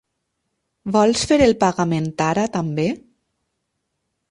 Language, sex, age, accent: Catalan, female, 30-39, valencià meridional